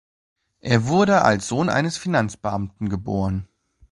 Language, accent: German, Deutschland Deutsch